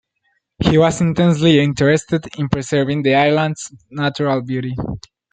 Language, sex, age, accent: English, male, under 19, United States English